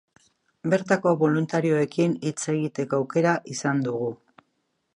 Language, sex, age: Basque, female, 50-59